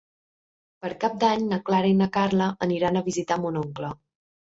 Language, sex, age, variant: Catalan, female, 19-29, Central